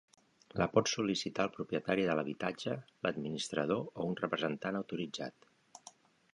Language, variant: Catalan, Central